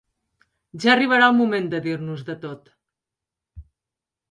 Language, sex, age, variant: Catalan, female, 40-49, Septentrional